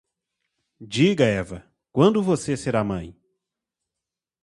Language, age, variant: Portuguese, 30-39, Portuguese (Brasil)